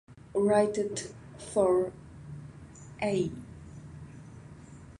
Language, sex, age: English, female, 30-39